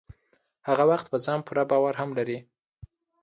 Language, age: Pashto, under 19